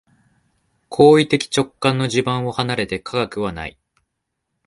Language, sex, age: Japanese, male, 19-29